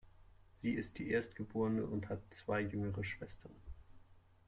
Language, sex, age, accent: German, male, 30-39, Deutschland Deutsch